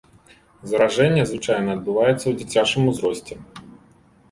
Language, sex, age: Belarusian, male, 40-49